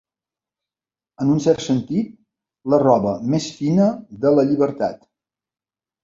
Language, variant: Catalan, Balear